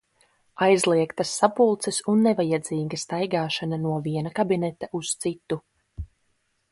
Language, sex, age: Latvian, female, 30-39